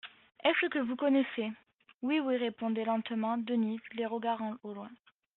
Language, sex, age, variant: French, male, 19-29, Français de métropole